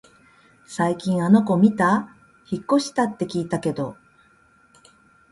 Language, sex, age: Japanese, female, 50-59